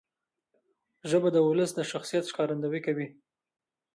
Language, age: Pashto, 19-29